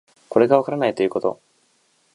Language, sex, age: Japanese, male, under 19